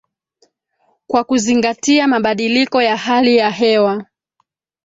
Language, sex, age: Swahili, female, 19-29